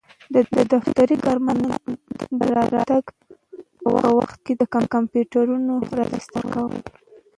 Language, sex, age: Pashto, female, 19-29